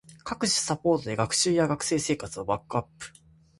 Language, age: Japanese, 19-29